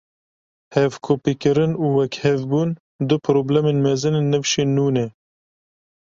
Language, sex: Kurdish, male